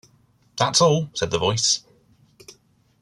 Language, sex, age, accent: English, male, 30-39, England English